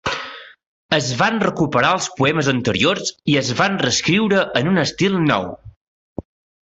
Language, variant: Catalan, Central